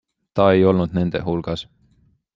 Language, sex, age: Estonian, male, 19-29